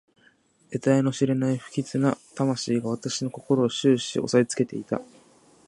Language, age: Japanese, 19-29